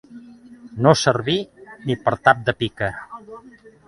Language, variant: Catalan, Central